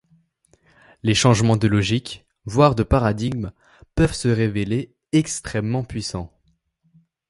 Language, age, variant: French, under 19, Français de métropole